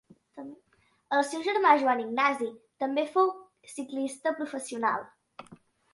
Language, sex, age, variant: Catalan, male, 40-49, Central